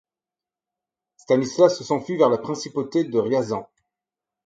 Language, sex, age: French, male, 30-39